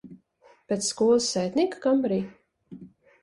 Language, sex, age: Latvian, female, 30-39